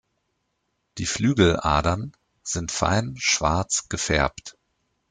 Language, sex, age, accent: German, male, 40-49, Deutschland Deutsch